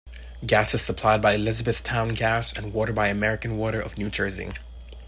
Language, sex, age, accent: English, male, 19-29, England English